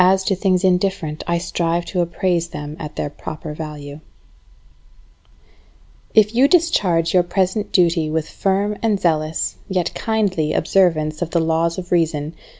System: none